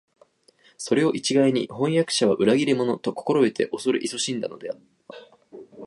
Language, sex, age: Japanese, male, 19-29